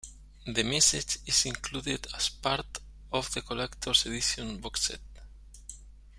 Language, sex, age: English, male, 40-49